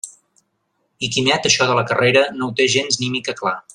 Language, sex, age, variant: Catalan, male, 40-49, Central